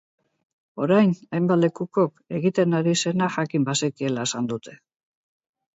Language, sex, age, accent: Basque, female, 70-79, Mendebalekoa (Araba, Bizkaia, Gipuzkoako mendebaleko herri batzuk)